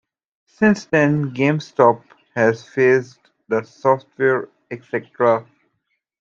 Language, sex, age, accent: English, male, 19-29, United States English